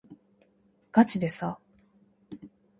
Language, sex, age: Japanese, female, 19-29